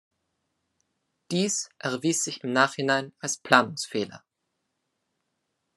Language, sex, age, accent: German, male, under 19, Österreichisches Deutsch